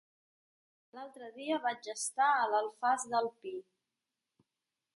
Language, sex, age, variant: Catalan, female, 30-39, Central